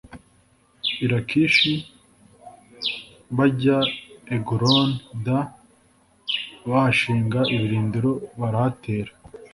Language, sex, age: Kinyarwanda, male, 19-29